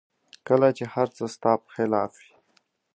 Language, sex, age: Pashto, male, under 19